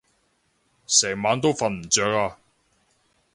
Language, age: Cantonese, 40-49